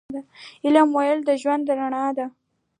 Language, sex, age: Pashto, female, 30-39